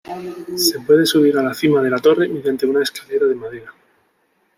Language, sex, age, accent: Spanish, male, 30-39, España: Sur peninsular (Andalucia, Extremadura, Murcia)